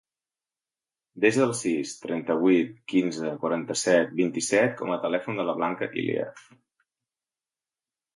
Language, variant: Catalan, Central